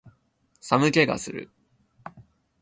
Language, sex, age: Japanese, male, 19-29